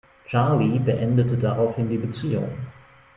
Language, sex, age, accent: German, male, 40-49, Deutschland Deutsch